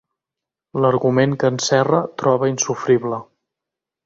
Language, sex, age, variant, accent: Catalan, male, 19-29, Central, central